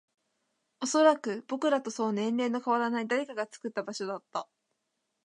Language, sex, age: Japanese, female, 19-29